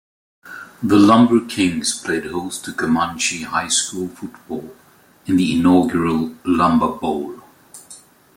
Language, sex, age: English, male, 40-49